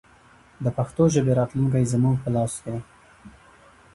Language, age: Pashto, 19-29